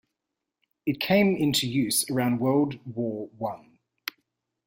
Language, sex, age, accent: English, male, 30-39, Australian English